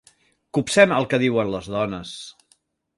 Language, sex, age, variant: Catalan, male, 50-59, Central